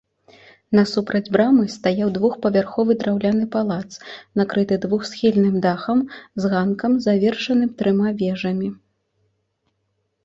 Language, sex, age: Belarusian, female, 19-29